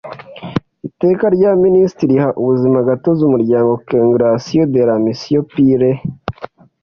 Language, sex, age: Kinyarwanda, male, 19-29